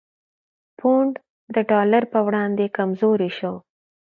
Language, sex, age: Pashto, female, 40-49